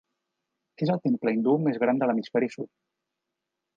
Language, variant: Catalan, Central